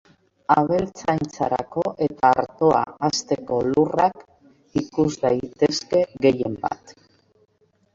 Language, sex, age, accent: Basque, female, 60-69, Mendebalekoa (Araba, Bizkaia, Gipuzkoako mendebaleko herri batzuk)